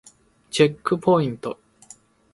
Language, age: Japanese, 30-39